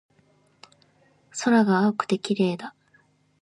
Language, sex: Japanese, female